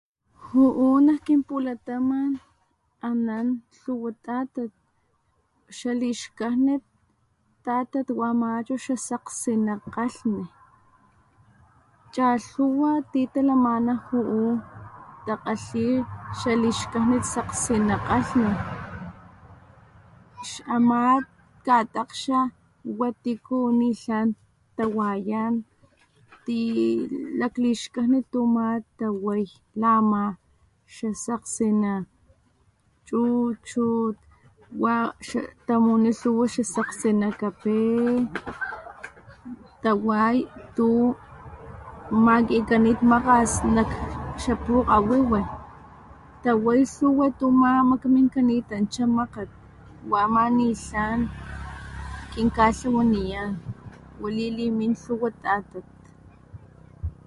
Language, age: Papantla Totonac, 30-39